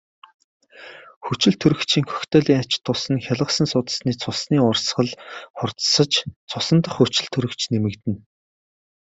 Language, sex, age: Mongolian, male, 30-39